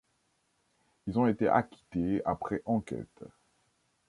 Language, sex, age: French, male, 19-29